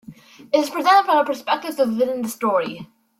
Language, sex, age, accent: English, female, under 19, Hong Kong English